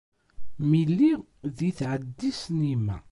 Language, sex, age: Kabyle, male, 30-39